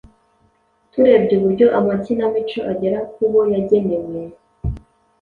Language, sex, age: Kinyarwanda, female, 30-39